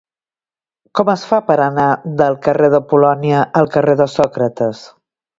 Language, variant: Catalan, Septentrional